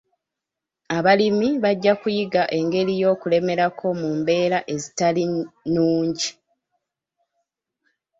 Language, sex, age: Ganda, female, 30-39